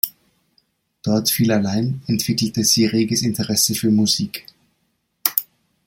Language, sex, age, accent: German, male, 40-49, Österreichisches Deutsch